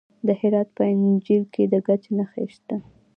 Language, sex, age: Pashto, female, 19-29